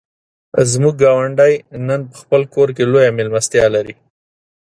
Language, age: Pashto, 30-39